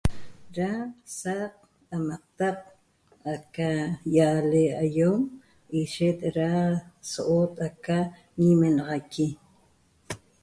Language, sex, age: Toba, female, 50-59